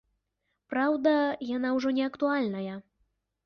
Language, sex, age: Belarusian, female, 19-29